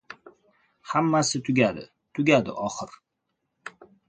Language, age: Uzbek, 30-39